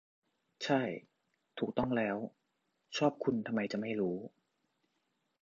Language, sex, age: Thai, male, 30-39